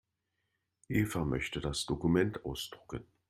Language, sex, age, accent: German, male, 50-59, Deutschland Deutsch